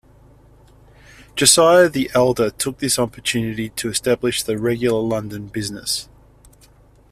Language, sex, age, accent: English, male, 30-39, Australian English